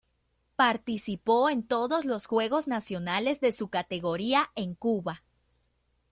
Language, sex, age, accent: Spanish, female, under 19, México